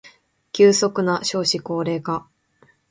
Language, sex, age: Japanese, female, 19-29